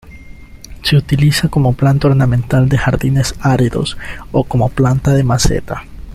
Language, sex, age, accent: Spanish, male, 19-29, Andino-Pacífico: Colombia, Perú, Ecuador, oeste de Bolivia y Venezuela andina